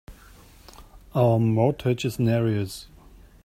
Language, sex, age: English, male, 40-49